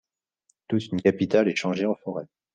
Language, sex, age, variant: French, male, 30-39, Français de métropole